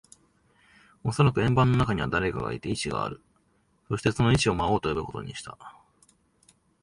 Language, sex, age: Japanese, male, 19-29